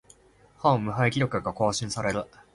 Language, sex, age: Japanese, male, 19-29